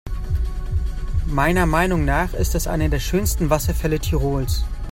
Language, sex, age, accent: German, male, 30-39, Deutschland Deutsch